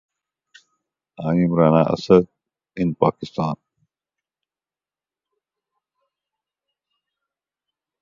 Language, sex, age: English, male, 50-59